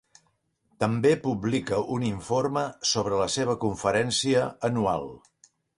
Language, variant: Catalan, Central